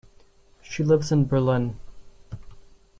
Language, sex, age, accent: English, male, 19-29, United States English